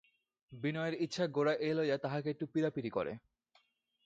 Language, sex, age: Bengali, male, 19-29